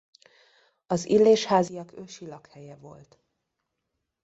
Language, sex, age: Hungarian, female, 30-39